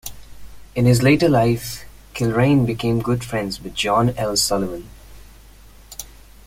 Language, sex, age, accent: English, male, under 19, India and South Asia (India, Pakistan, Sri Lanka)